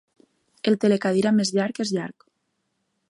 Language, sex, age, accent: Catalan, female, 19-29, septentrional; valencià